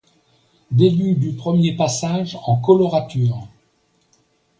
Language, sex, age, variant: French, male, 60-69, Français de métropole